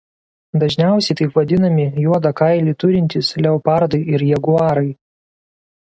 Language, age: Lithuanian, 19-29